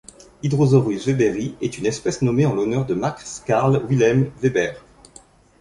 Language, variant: French, Français de métropole